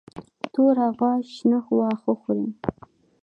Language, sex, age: Pashto, female, 19-29